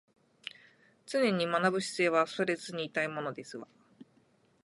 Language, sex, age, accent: Japanese, female, 30-39, 日本人